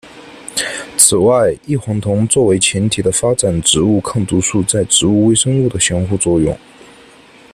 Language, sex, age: Chinese, male, 19-29